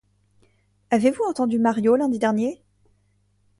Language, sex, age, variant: French, female, 19-29, Français de métropole